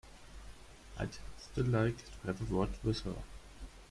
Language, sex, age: English, male, under 19